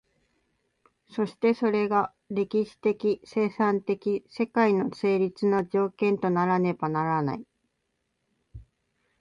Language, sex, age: Japanese, female, 19-29